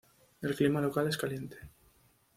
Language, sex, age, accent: Spanish, male, 19-29, España: Norte peninsular (Asturias, Castilla y León, Cantabria, País Vasco, Navarra, Aragón, La Rioja, Guadalajara, Cuenca)